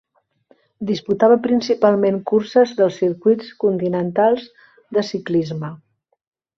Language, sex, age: Catalan, female, 50-59